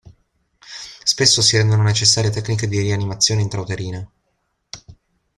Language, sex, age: Italian, male, 19-29